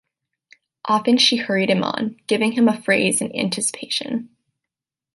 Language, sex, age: English, female, 19-29